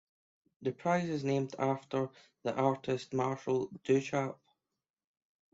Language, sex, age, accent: English, male, 19-29, Scottish English